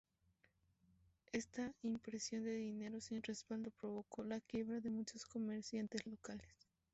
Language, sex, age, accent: Spanish, female, 19-29, México